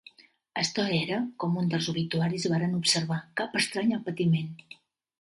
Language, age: Catalan, 60-69